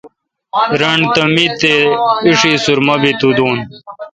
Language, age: Kalkoti, 19-29